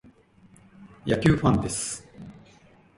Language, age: Japanese, 50-59